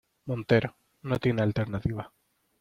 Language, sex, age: Spanish, male, 19-29